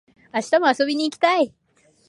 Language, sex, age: Japanese, female, under 19